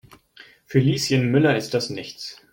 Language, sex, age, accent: German, male, 19-29, Deutschland Deutsch